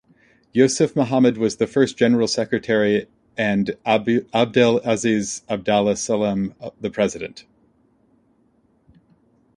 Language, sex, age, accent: English, male, 30-39, United States English